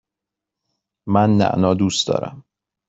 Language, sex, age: Persian, male, 30-39